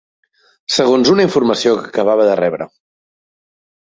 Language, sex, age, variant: Catalan, male, 30-39, Central